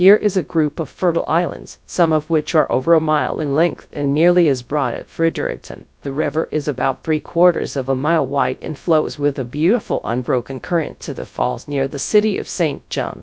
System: TTS, GradTTS